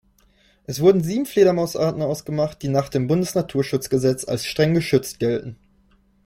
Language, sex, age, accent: German, male, 19-29, Deutschland Deutsch